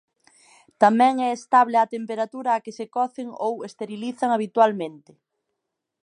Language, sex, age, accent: Galician, female, 19-29, Atlántico (seseo e gheada)